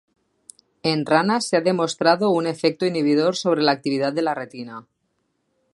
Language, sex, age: Spanish, female, 30-39